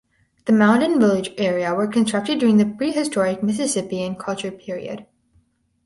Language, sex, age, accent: English, female, under 19, United States English